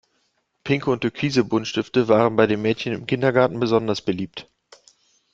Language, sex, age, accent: German, male, 40-49, Deutschland Deutsch